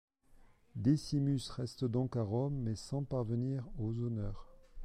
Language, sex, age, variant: French, male, 40-49, Français de métropole